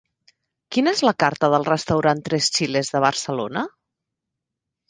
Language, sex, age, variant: Catalan, female, 40-49, Central